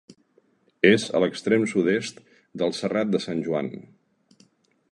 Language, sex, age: Catalan, male, 40-49